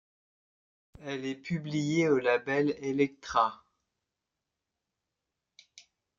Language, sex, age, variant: French, male, 30-39, Français de métropole